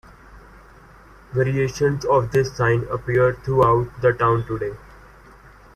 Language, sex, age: English, male, 19-29